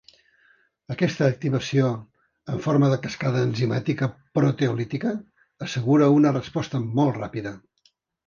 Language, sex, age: Catalan, male, 70-79